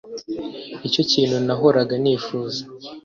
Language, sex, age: Kinyarwanda, male, 19-29